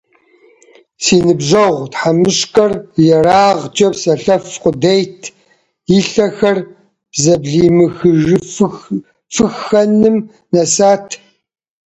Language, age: Kabardian, 40-49